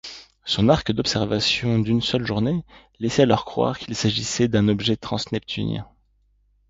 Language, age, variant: French, 40-49, Français de métropole